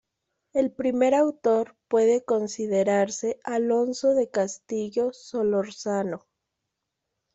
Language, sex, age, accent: Spanish, female, 19-29, México